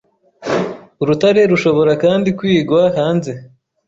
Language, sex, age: Kinyarwanda, male, 19-29